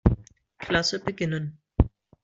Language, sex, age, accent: German, male, 30-39, Deutschland Deutsch